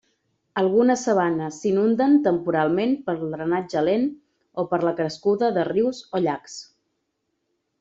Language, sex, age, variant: Catalan, female, 30-39, Nord-Occidental